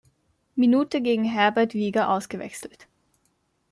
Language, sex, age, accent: German, female, under 19, Österreichisches Deutsch